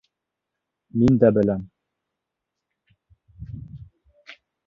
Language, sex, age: Bashkir, male, 19-29